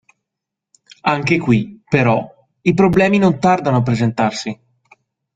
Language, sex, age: Italian, male, 30-39